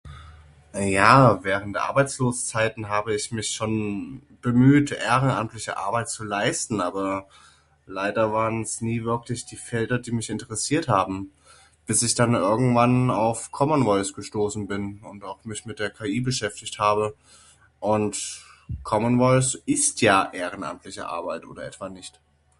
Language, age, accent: German, 30-39, Deutschland Deutsch